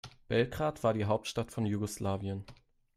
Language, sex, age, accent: German, male, 19-29, Deutschland Deutsch